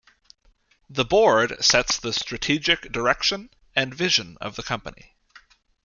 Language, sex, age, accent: English, male, 30-39, Canadian English